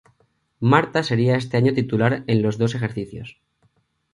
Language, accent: Spanish, España: Centro-Sur peninsular (Madrid, Toledo, Castilla-La Mancha)